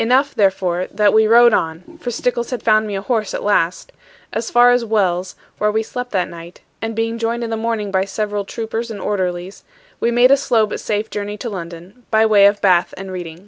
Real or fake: real